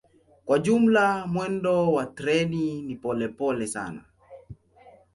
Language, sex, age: Swahili, male, 19-29